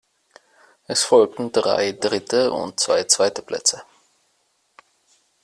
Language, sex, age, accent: German, male, 30-39, Österreichisches Deutsch